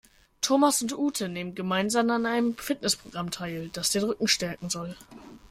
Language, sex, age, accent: German, male, under 19, Deutschland Deutsch